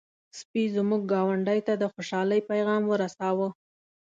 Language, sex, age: Pashto, female, 30-39